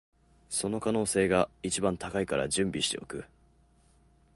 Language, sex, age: Japanese, male, under 19